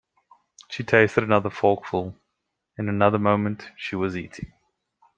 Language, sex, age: English, male, 19-29